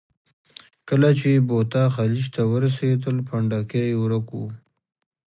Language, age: Pashto, 30-39